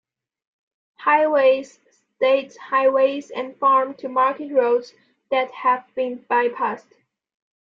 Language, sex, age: English, male, 19-29